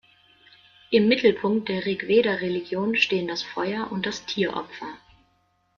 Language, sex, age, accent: German, female, 19-29, Deutschland Deutsch